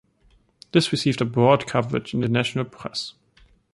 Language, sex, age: English, male, under 19